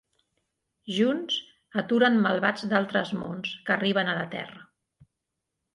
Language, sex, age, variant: Catalan, female, 50-59, Central